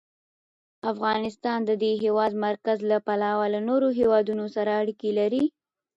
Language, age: Pashto, under 19